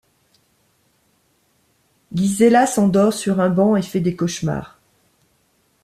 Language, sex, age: French, female, 40-49